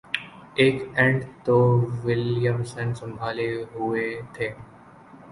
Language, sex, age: Urdu, male, 19-29